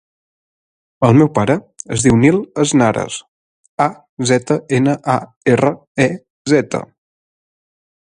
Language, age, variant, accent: Catalan, 30-39, Central, central; Garrotxi